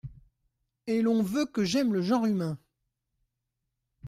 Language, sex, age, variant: French, male, 40-49, Français de métropole